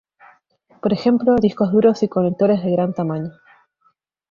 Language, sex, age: Spanish, female, 19-29